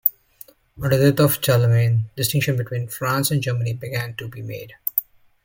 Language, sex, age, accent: English, male, 30-39, England English